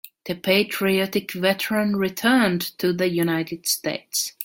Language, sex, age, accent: English, female, 19-29, England English